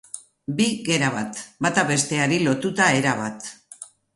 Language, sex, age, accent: Basque, female, 60-69, Mendebalekoa (Araba, Bizkaia, Gipuzkoako mendebaleko herri batzuk)